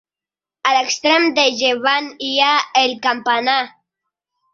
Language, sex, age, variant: Catalan, female, 19-29, Balear